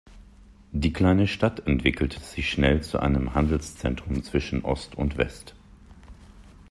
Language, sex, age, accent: German, male, 40-49, Deutschland Deutsch